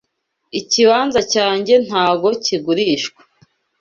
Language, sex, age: Kinyarwanda, female, 19-29